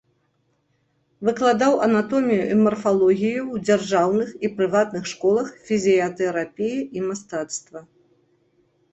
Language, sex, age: Belarusian, female, 50-59